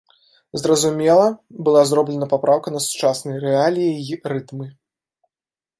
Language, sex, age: Belarusian, male, 19-29